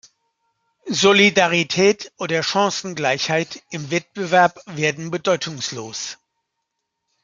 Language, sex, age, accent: German, male, 50-59, Deutschland Deutsch